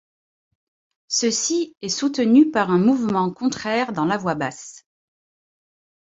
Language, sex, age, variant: French, female, 30-39, Français de métropole